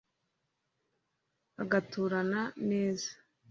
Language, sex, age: Kinyarwanda, female, 30-39